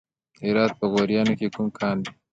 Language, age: Pashto, 19-29